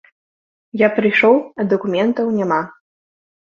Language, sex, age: Belarusian, female, under 19